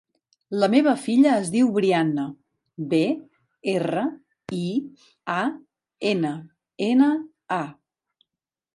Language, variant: Catalan, Central